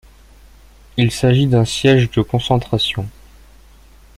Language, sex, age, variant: French, male, under 19, Français de métropole